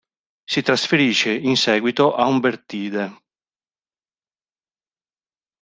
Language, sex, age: Italian, male, 40-49